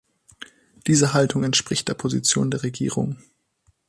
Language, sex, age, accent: German, female, 19-29, Deutschland Deutsch